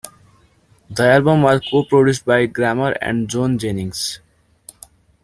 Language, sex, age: English, male, 19-29